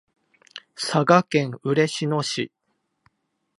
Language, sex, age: Japanese, male, 50-59